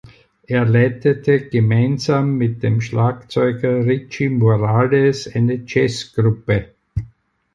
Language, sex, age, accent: German, male, 70-79, Österreichisches Deutsch